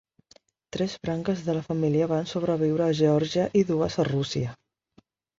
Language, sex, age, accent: Catalan, female, 19-29, aprenent (recent, des del castellà)